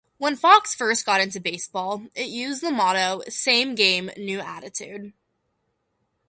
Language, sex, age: English, female, under 19